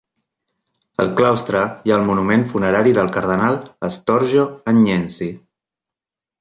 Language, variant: Catalan, Central